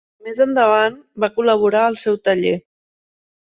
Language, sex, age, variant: Catalan, female, 30-39, Central